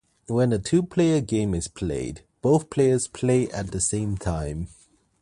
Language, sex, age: English, male, 19-29